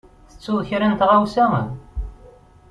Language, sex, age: Kabyle, male, 19-29